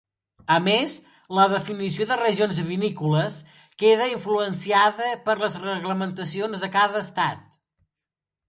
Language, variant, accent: Catalan, Central, central